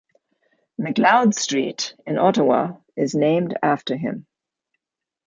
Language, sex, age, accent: English, female, 70-79, United States English